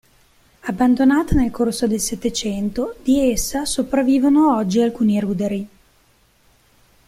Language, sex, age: Italian, female, 40-49